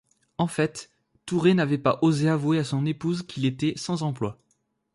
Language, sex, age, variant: French, male, 19-29, Français de métropole